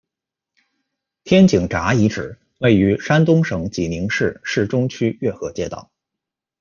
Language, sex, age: Chinese, male, 19-29